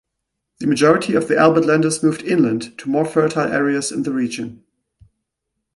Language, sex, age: English, male, 19-29